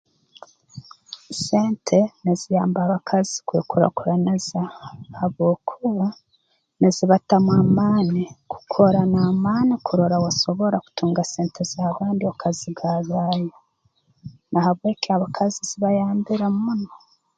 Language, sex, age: Tooro, female, 40-49